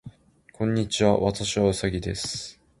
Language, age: Japanese, 19-29